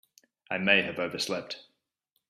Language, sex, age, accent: English, male, 30-39, Australian English